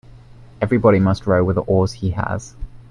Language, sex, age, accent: English, male, 19-29, England English